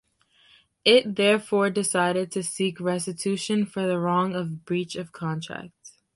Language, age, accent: English, under 19, United States English